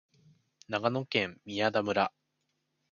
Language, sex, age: Japanese, male, 19-29